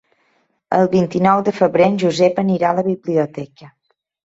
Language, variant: Catalan, Balear